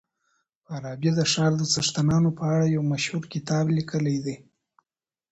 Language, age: Pashto, 30-39